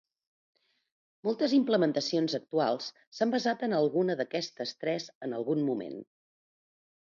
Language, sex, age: Catalan, female, 40-49